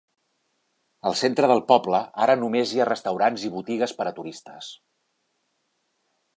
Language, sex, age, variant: Catalan, male, 40-49, Central